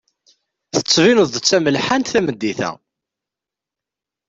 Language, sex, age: Kabyle, male, 19-29